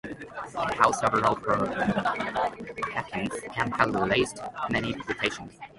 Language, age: English, 19-29